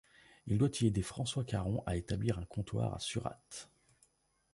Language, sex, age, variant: French, male, 30-39, Français de métropole